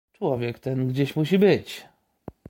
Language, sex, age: Polish, male, 30-39